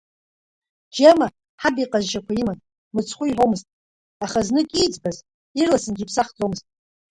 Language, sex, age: Abkhazian, female, 50-59